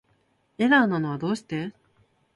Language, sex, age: Japanese, female, 19-29